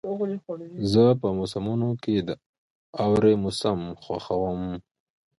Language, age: Pashto, 19-29